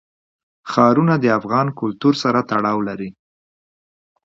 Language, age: Pashto, 50-59